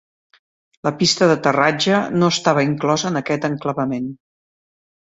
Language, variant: Catalan, Central